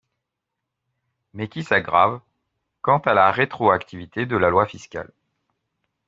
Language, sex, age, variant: French, male, 50-59, Français de métropole